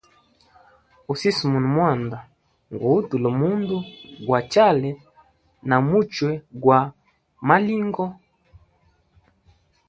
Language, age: Hemba, 19-29